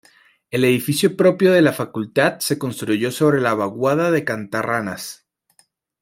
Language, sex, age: Spanish, male, 19-29